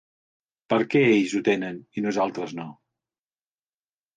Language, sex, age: Catalan, male, 60-69